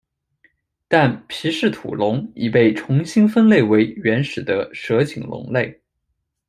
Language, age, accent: Chinese, 19-29, 出生地：四川省